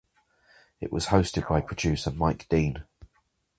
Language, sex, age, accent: English, male, 40-49, England English